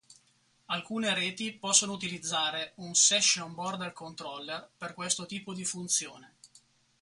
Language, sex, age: Italian, male, 40-49